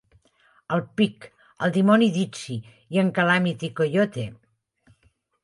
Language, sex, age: Catalan, female, 60-69